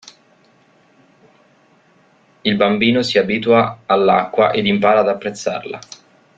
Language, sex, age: Italian, male, 19-29